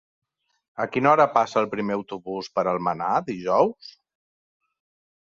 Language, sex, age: Catalan, male, 40-49